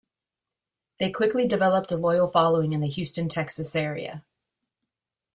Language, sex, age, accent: English, female, 30-39, United States English